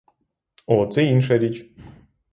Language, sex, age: Ukrainian, male, 30-39